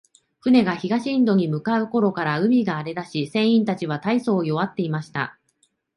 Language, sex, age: Japanese, female, 30-39